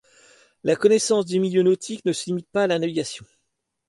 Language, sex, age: French, male, 40-49